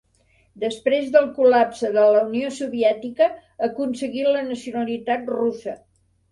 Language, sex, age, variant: Catalan, female, 60-69, Central